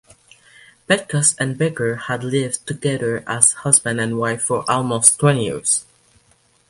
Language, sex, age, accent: English, male, under 19, United States English